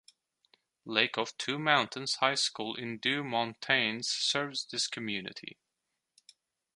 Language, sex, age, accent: English, male, 19-29, United States English